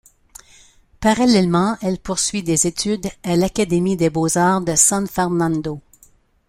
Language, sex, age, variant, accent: French, female, 70-79, Français d'Amérique du Nord, Français du Canada